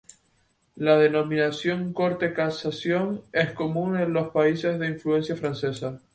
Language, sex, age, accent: Spanish, male, 19-29, España: Islas Canarias